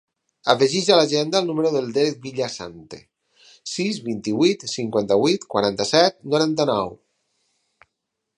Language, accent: Catalan, valencià